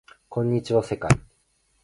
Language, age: Japanese, 19-29